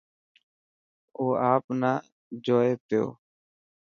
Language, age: Dhatki, 19-29